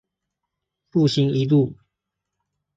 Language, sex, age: Chinese, male, 19-29